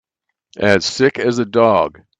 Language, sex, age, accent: English, male, 70-79, United States English